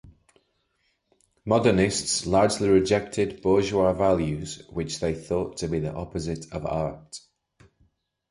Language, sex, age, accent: English, male, 30-39, England English